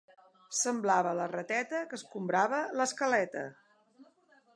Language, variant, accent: Catalan, Central, central